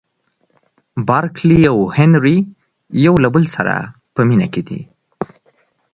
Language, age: Pashto, 19-29